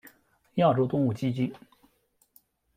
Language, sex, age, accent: Chinese, male, 19-29, 出生地：江苏省